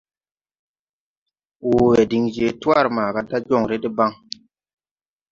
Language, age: Tupuri, 19-29